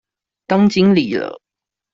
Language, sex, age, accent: Chinese, male, 19-29, 出生地：新北市